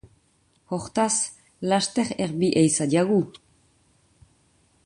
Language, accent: Basque, Nafar-lapurtarra edo Zuberotarra (Lapurdi, Nafarroa Beherea, Zuberoa)